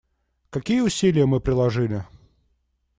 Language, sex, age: Russian, male, 19-29